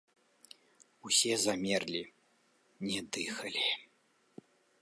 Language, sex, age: Belarusian, male, 40-49